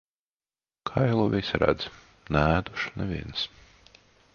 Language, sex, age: Latvian, male, 50-59